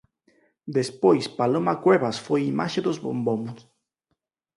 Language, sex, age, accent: Galician, male, 40-49, Normativo (estándar)